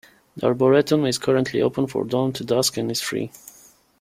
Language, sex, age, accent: English, male, 30-39, United States English